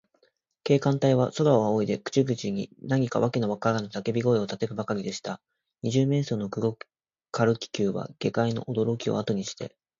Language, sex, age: Japanese, male, 19-29